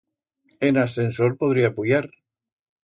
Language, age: Aragonese, 60-69